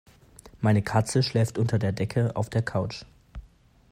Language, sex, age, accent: German, male, 19-29, Deutschland Deutsch